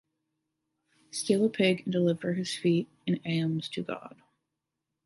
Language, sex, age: English, female, 19-29